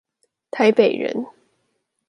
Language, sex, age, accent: Chinese, female, 19-29, 出生地：臺北市